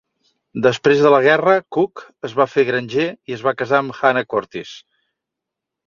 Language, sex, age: Catalan, male, 50-59